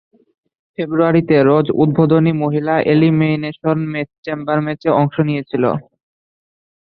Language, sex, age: Bengali, male, under 19